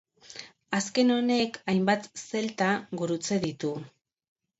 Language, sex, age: Basque, female, 40-49